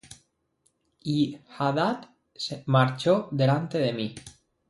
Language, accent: Spanish, España: Centro-Sur peninsular (Madrid, Toledo, Castilla-La Mancha)